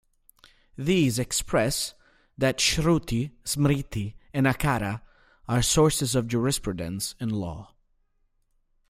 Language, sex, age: English, male, 30-39